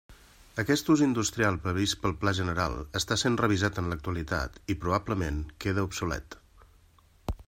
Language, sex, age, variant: Catalan, male, 40-49, Central